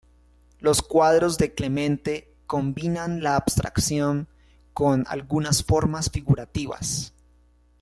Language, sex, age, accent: Spanish, male, 19-29, Caribe: Cuba, Venezuela, Puerto Rico, República Dominicana, Panamá, Colombia caribeña, México caribeño, Costa del golfo de México